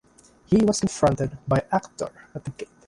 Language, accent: English, Filipino